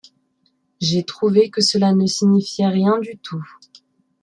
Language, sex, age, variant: French, female, 19-29, Français de métropole